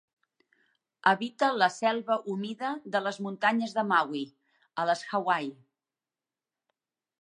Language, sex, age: Catalan, female, 40-49